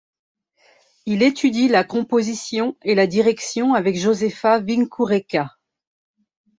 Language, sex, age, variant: French, female, 50-59, Français de métropole